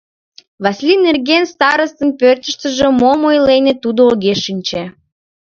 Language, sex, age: Mari, female, 19-29